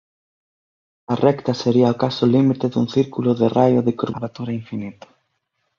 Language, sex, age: Galician, male, 19-29